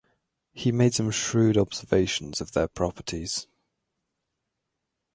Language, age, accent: English, 19-29, England English